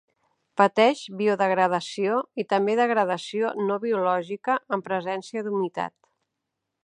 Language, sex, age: Catalan, female, 50-59